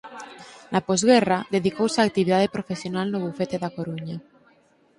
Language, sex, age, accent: Galician, female, under 19, Normativo (estándar)